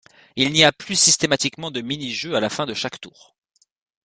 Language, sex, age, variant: French, male, 19-29, Français de métropole